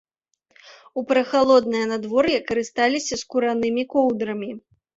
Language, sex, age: Belarusian, female, 30-39